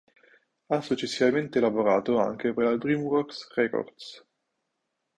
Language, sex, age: Italian, male, 19-29